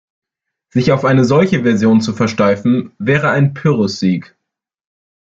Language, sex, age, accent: German, male, under 19, Deutschland Deutsch